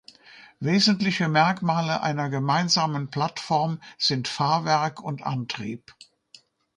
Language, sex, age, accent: German, female, 70-79, Deutschland Deutsch